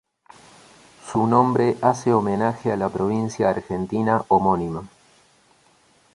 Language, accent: Spanish, Rioplatense: Argentina, Uruguay, este de Bolivia, Paraguay